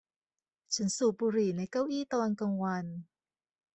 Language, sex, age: Thai, female, 30-39